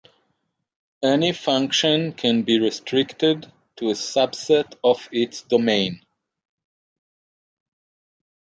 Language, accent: English, United States English